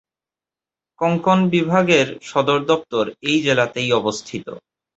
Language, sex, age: Bengali, male, under 19